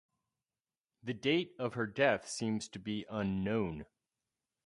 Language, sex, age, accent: English, male, 50-59, United States English